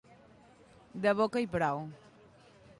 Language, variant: Catalan, Central